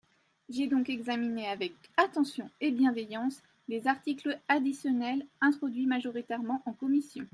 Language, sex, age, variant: French, female, 30-39, Français de métropole